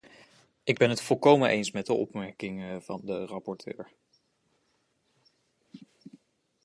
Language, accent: Dutch, Nederlands Nederlands